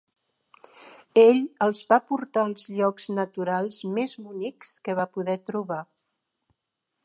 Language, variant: Catalan, Central